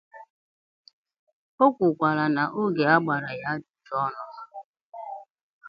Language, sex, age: Igbo, female, 50-59